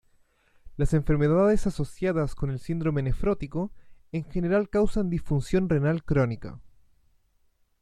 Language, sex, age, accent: Spanish, male, 19-29, Chileno: Chile, Cuyo